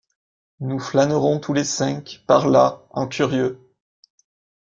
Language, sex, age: French, male, 19-29